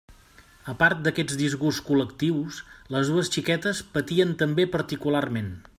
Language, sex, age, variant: Catalan, male, 50-59, Central